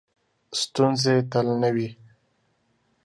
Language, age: Pashto, 19-29